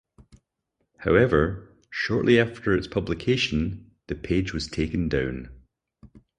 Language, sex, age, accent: English, male, 30-39, Scottish English